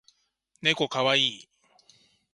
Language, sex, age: Japanese, male, 50-59